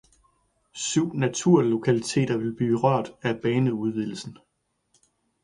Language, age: Danish, 40-49